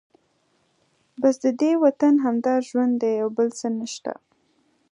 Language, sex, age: Pashto, female, 19-29